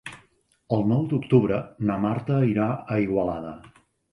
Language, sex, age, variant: Catalan, male, 50-59, Central